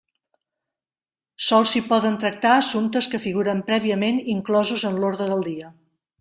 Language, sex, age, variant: Catalan, female, 40-49, Central